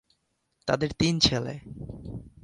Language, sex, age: Bengali, male, 19-29